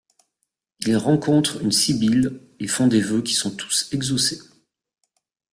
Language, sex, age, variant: French, male, 40-49, Français de métropole